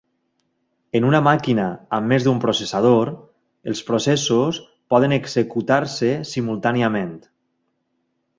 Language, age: Catalan, 40-49